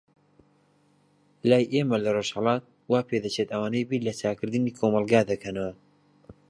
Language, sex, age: Central Kurdish, male, 30-39